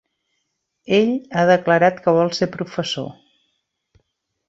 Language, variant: Catalan, Central